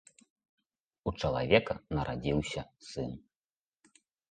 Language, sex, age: Belarusian, male, 30-39